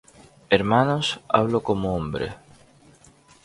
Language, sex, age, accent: Spanish, male, 19-29, España: Islas Canarias